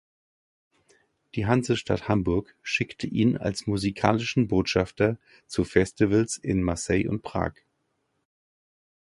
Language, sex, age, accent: German, male, 50-59, Deutschland Deutsch